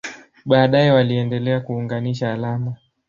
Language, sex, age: Swahili, male, 19-29